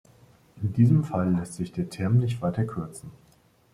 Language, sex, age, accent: German, male, 30-39, Deutschland Deutsch